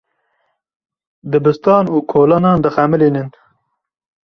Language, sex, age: Kurdish, male, 30-39